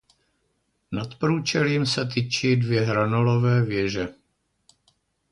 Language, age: Czech, 60-69